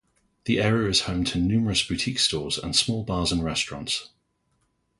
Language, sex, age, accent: English, male, 30-39, England English